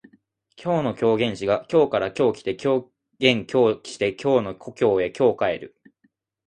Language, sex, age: Japanese, male, 19-29